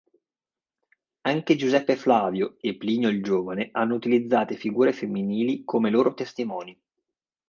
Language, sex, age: Italian, male, 30-39